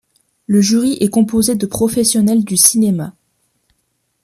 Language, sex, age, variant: French, female, 19-29, Français de métropole